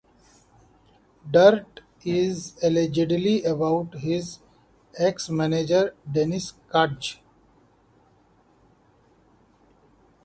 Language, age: English, 40-49